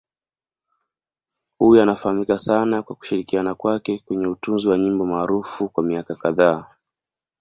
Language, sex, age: Swahili, male, 19-29